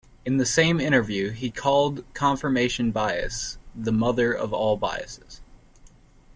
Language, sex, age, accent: English, male, 19-29, United States English